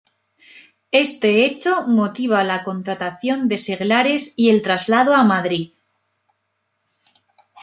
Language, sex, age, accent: Spanish, female, 19-29, España: Norte peninsular (Asturias, Castilla y León, Cantabria, País Vasco, Navarra, Aragón, La Rioja, Guadalajara, Cuenca)